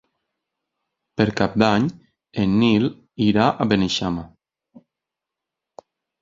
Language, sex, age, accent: Catalan, male, 30-39, valencià